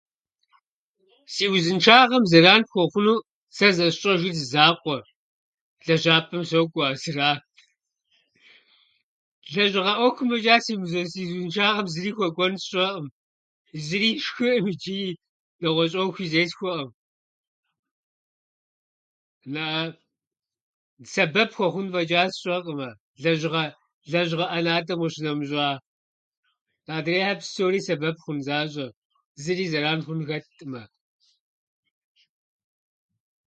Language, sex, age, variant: Kabardian, male, 50-59, Адыгэбзэ (Къэбэрдей, Кирил, псоми зэдай)